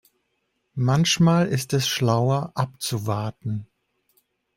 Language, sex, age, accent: German, male, 50-59, Deutschland Deutsch